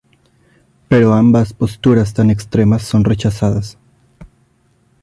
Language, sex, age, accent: Spanish, male, 19-29, México